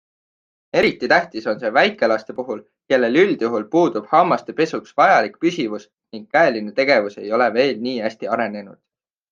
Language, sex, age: Estonian, male, 19-29